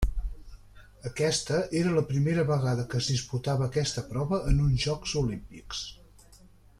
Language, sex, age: Catalan, male, 50-59